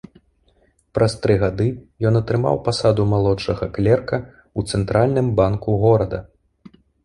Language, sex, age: Belarusian, male, 30-39